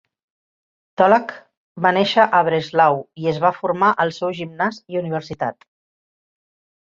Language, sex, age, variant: Catalan, female, 50-59, Central